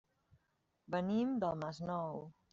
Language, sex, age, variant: Catalan, female, 30-39, Central